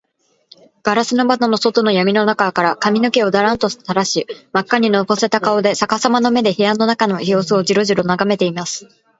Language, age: Japanese, 19-29